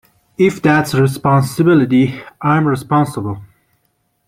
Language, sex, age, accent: English, male, 19-29, United States English